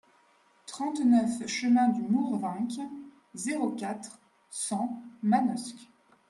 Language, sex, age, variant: French, female, 19-29, Français de métropole